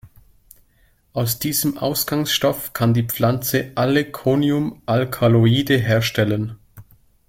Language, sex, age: German, male, 30-39